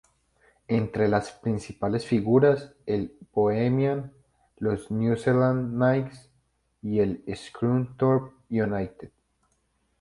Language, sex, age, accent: Spanish, male, 19-29, Andino-Pacífico: Colombia, Perú, Ecuador, oeste de Bolivia y Venezuela andina